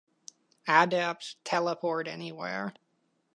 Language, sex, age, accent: English, male, 19-29, United States English